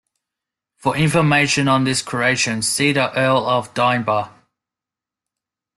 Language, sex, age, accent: English, male, 19-29, Australian English